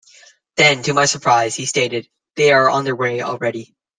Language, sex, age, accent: English, male, under 19, United States English